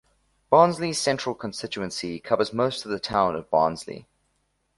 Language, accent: English, Southern African (South Africa, Zimbabwe, Namibia)